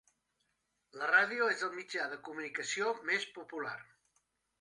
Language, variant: Catalan, Central